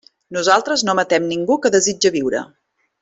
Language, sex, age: Catalan, female, 40-49